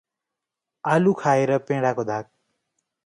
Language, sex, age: Nepali, male, 19-29